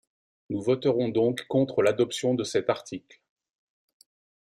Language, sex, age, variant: French, male, 50-59, Français de métropole